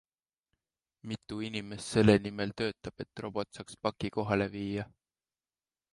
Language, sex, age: Estonian, male, 19-29